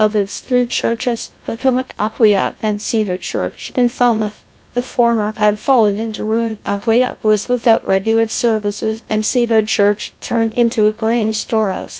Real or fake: fake